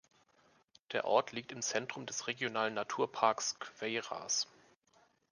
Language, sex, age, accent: German, male, 30-39, Deutschland Deutsch